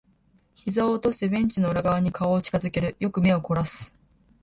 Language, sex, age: Japanese, female, under 19